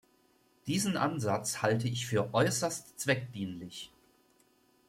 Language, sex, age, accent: German, male, 50-59, Deutschland Deutsch